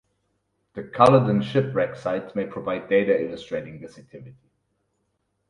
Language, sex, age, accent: English, male, 19-29, German